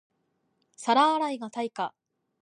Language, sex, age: Japanese, female, 19-29